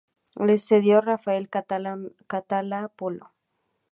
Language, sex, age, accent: Spanish, female, under 19, México